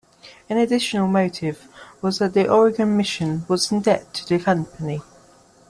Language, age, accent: English, under 19, England English